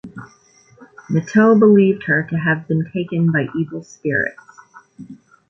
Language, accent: English, United States English